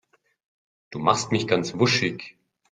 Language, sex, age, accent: German, male, 40-49, Deutschland Deutsch